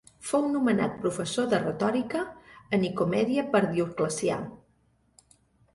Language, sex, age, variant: Catalan, female, 50-59, Central